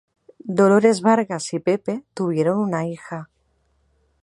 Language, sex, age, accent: Spanish, female, 30-39, España: Norte peninsular (Asturias, Castilla y León, Cantabria, País Vasco, Navarra, Aragón, La Rioja, Guadalajara, Cuenca)